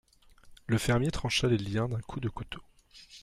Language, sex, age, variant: French, male, 19-29, Français de métropole